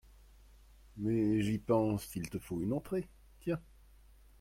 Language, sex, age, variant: French, male, 50-59, Français de métropole